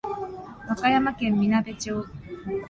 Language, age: Japanese, 19-29